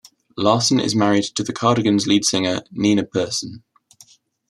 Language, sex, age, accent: English, male, 19-29, England English